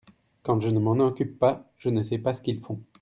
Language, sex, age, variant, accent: French, male, 30-39, Français d'Europe, Français de Belgique